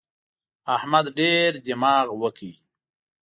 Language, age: Pashto, 40-49